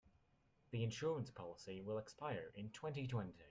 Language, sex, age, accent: English, male, under 19, England English